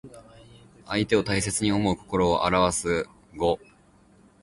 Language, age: Japanese, 19-29